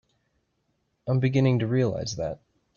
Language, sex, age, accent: English, male, 19-29, United States English